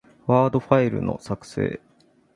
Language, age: Japanese, 19-29